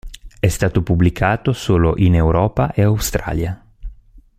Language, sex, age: Italian, male, 40-49